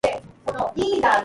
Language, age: English, 30-39